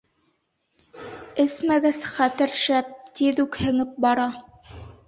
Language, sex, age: Bashkir, female, 19-29